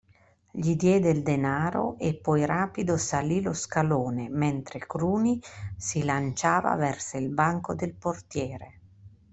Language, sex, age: Italian, female, 40-49